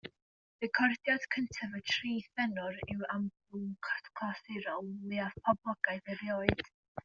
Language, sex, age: Welsh, female, under 19